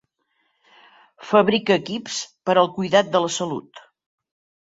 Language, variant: Catalan, Central